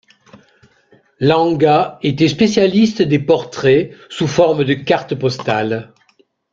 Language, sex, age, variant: French, male, 50-59, Français de métropole